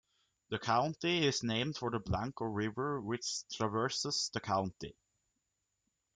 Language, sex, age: English, male, 19-29